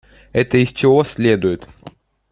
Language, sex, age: Russian, male, under 19